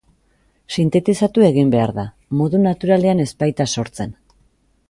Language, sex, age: Basque, female, 40-49